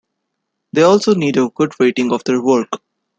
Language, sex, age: English, male, 19-29